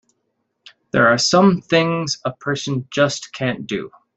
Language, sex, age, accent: English, male, 19-29, United States English